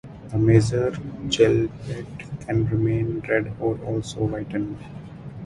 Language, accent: English, India and South Asia (India, Pakistan, Sri Lanka)